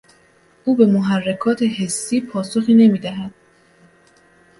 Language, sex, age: Persian, female, 19-29